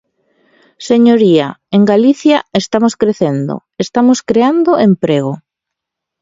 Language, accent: Galician, Normativo (estándar)